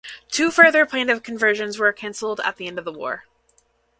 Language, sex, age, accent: English, female, 19-29, United States English